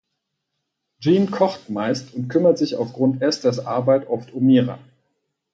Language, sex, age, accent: German, male, 40-49, Deutschland Deutsch